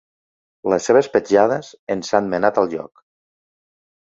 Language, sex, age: Catalan, male, 50-59